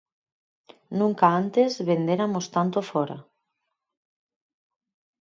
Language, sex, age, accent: Galician, female, 30-39, Normativo (estándar)